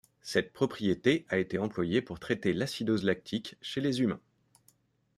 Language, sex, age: French, male, 30-39